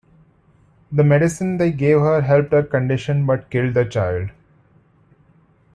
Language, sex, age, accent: English, male, 30-39, India and South Asia (India, Pakistan, Sri Lanka)